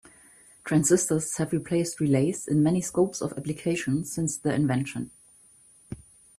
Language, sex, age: English, female, 50-59